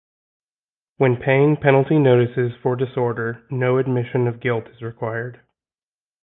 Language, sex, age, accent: English, male, 19-29, United States English